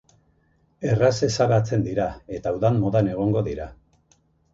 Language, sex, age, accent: Basque, male, 50-59, Erdialdekoa edo Nafarra (Gipuzkoa, Nafarroa)